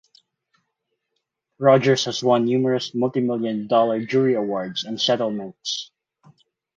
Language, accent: English, Filipino